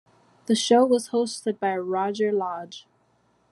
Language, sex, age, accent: English, female, 19-29, United States English